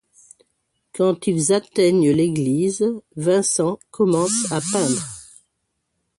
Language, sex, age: French, female, 60-69